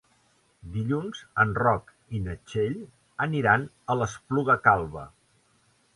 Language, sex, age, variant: Catalan, male, 60-69, Central